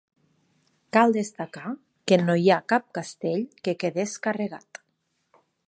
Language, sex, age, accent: Catalan, female, 30-39, Lleidatà